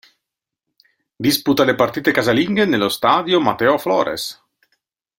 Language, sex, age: Italian, male, 40-49